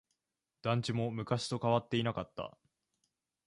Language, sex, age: Japanese, male, 19-29